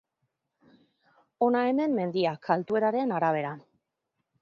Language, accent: Basque, Mendebalekoa (Araba, Bizkaia, Gipuzkoako mendebaleko herri batzuk)